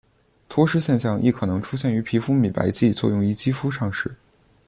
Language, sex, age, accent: Chinese, male, under 19, 出生地：北京市